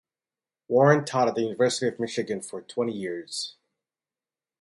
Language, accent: English, United States English